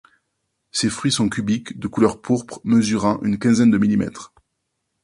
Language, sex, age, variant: French, male, 40-49, Français de métropole